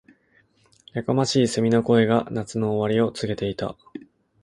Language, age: Japanese, 19-29